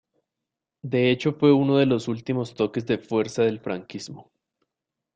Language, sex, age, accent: Spanish, male, 19-29, Caribe: Cuba, Venezuela, Puerto Rico, República Dominicana, Panamá, Colombia caribeña, México caribeño, Costa del golfo de México